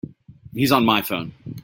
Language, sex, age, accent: English, male, 30-39, United States English